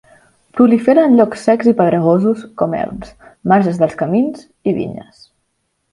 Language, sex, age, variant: Catalan, female, 19-29, Central